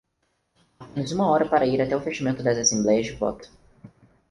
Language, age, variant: Portuguese, under 19, Portuguese (Brasil)